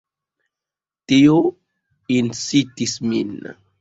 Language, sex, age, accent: Esperanto, male, 30-39, Internacia